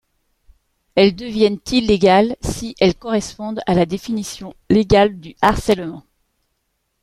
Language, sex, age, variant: French, female, 40-49, Français de métropole